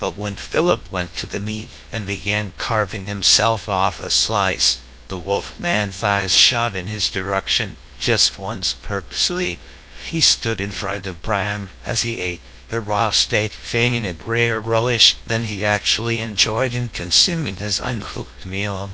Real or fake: fake